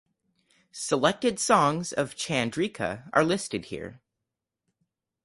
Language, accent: English, United States English